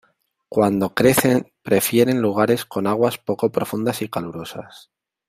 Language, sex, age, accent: Spanish, male, 30-39, España: Centro-Sur peninsular (Madrid, Toledo, Castilla-La Mancha)